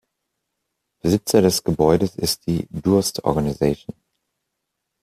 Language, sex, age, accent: German, male, 40-49, Deutschland Deutsch